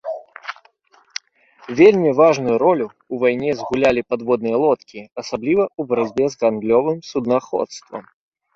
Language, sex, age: Belarusian, male, 19-29